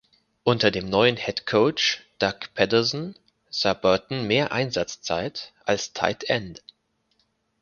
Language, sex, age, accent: German, male, 19-29, Deutschland Deutsch